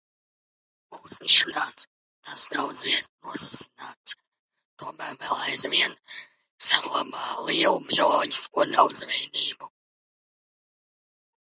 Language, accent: Latvian, bez akcenta